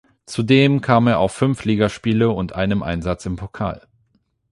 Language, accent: German, Deutschland Deutsch